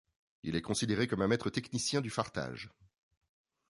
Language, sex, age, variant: French, male, 40-49, Français de métropole